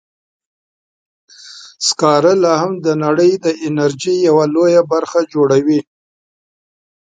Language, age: Pashto, 40-49